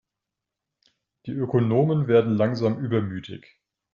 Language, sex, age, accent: German, male, 50-59, Deutschland Deutsch